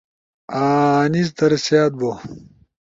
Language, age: Ushojo, 19-29